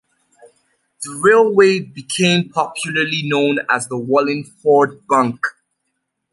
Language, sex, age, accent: English, male, 30-39, United States English